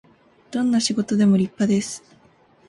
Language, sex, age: Japanese, female, 19-29